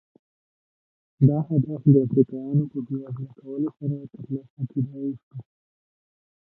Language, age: Pashto, 19-29